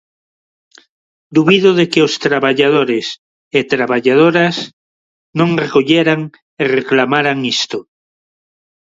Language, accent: Galician, Neofalante